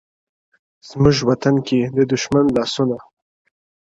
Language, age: Pashto, 19-29